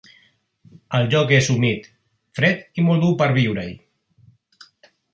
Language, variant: Catalan, Central